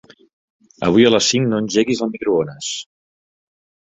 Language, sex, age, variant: Catalan, male, 40-49, Central